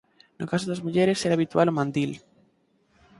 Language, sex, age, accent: Galician, male, 19-29, Normativo (estándar)